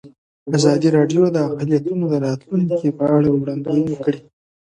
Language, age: Pashto, 30-39